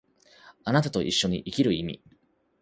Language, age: Japanese, 30-39